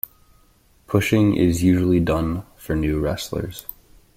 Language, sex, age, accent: English, male, 19-29, United States English